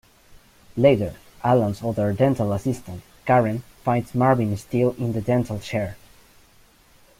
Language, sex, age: English, male, under 19